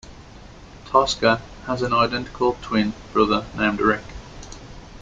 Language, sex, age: English, male, 19-29